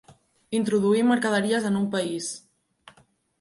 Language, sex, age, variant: Catalan, female, 19-29, Central